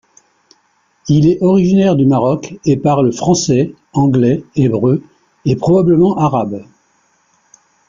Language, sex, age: French, male, 60-69